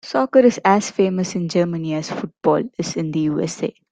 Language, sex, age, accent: English, female, 19-29, India and South Asia (India, Pakistan, Sri Lanka)